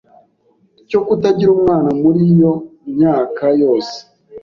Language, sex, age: Kinyarwanda, male, 19-29